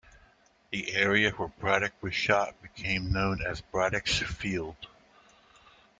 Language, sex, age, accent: English, male, 50-59, United States English